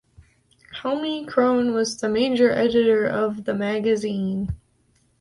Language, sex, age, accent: English, female, 19-29, United States English